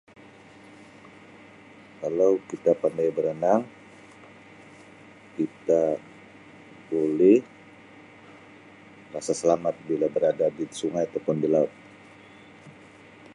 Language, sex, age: Sabah Malay, male, 40-49